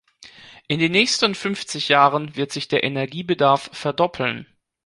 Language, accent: German, Deutschland Deutsch